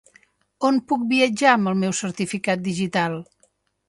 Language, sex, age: Catalan, female, 50-59